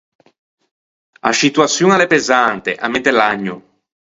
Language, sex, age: Ligurian, male, 30-39